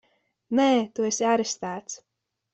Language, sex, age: Latvian, female, under 19